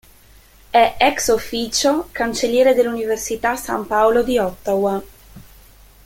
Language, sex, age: Italian, female, 19-29